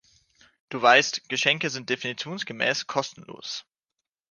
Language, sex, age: German, male, 19-29